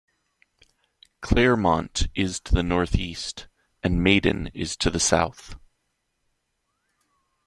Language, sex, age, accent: English, male, 30-39, United States English